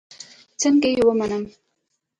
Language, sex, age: Pashto, female, 19-29